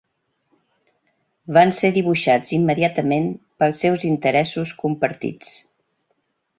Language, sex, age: Catalan, female, 60-69